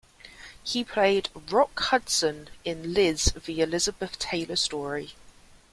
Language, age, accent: English, 19-29, England English